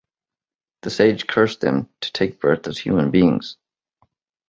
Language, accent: English, Irish English